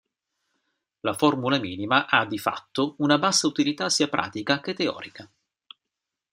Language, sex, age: Italian, male, 50-59